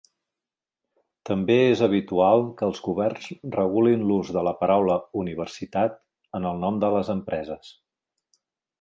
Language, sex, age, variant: Catalan, male, 40-49, Central